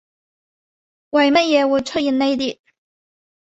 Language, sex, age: Cantonese, female, 19-29